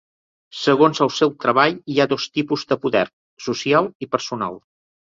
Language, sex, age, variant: Catalan, male, 60-69, Central